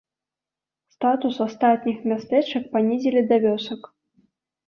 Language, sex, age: Belarusian, female, under 19